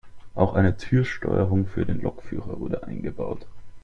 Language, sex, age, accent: German, male, under 19, Deutschland Deutsch